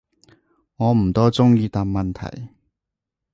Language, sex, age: Cantonese, male, 30-39